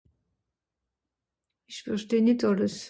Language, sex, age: Swiss German, female, 60-69